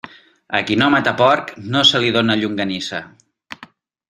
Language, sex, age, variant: Catalan, male, 30-39, Central